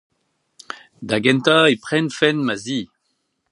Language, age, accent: Breton, 50-59, Leoneg